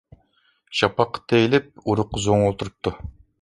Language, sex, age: Uyghur, male, 40-49